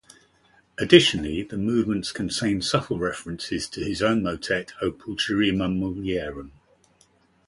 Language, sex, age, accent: English, male, 60-69, England English